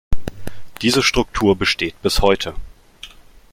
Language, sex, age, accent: German, male, 19-29, Deutschland Deutsch